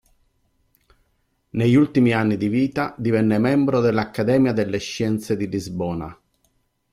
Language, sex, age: Italian, male, 50-59